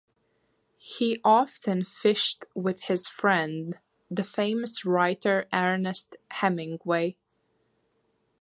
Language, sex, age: English, female, 19-29